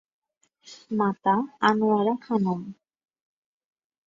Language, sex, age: Bengali, female, 19-29